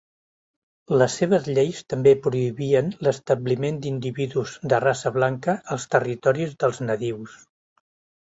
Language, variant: Catalan, Central